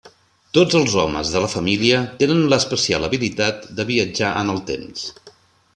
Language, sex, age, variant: Catalan, male, 40-49, Central